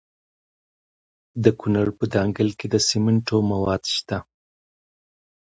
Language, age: Pashto, 30-39